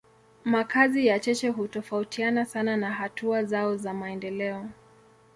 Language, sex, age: Swahili, male, 30-39